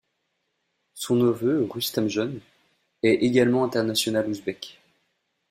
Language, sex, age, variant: French, male, 19-29, Français de métropole